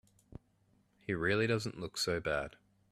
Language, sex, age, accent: English, male, 30-39, Australian English